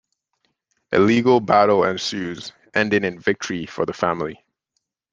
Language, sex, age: English, male, 30-39